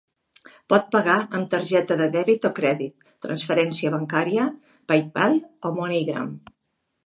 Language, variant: Catalan, Central